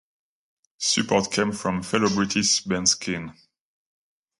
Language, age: English, 30-39